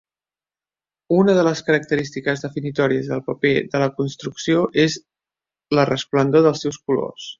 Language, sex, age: Catalan, male, 30-39